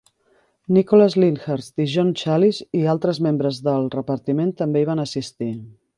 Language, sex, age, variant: Catalan, female, 30-39, Central